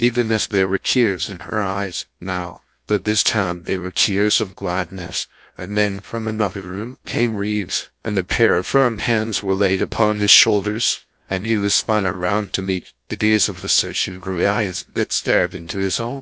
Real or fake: fake